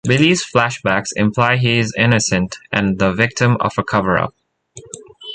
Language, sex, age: English, male, 19-29